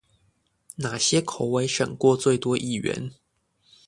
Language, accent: Chinese, 出生地：彰化縣